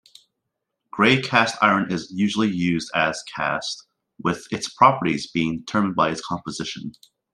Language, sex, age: English, male, 19-29